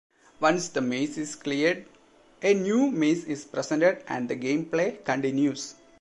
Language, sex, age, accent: English, male, 19-29, India and South Asia (India, Pakistan, Sri Lanka)